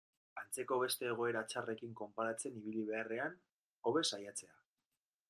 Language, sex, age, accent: Basque, male, 30-39, Mendebalekoa (Araba, Bizkaia, Gipuzkoako mendebaleko herri batzuk)